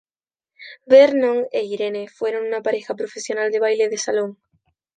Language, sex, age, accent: Spanish, female, under 19, España: Sur peninsular (Andalucia, Extremadura, Murcia)